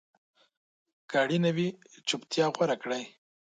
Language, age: Pashto, 19-29